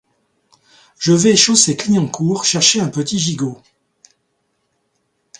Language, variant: French, Français de métropole